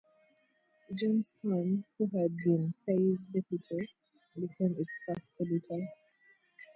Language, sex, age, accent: English, female, 19-29, England English